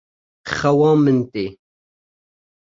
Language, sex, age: Kurdish, male, 19-29